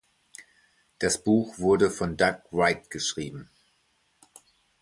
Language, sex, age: German, male, 40-49